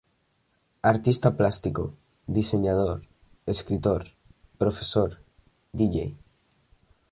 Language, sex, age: Spanish, male, under 19